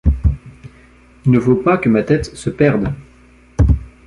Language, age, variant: French, 30-39, Français de métropole